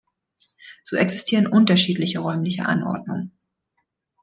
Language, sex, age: German, female, 30-39